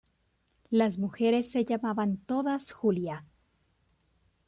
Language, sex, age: Spanish, female, 30-39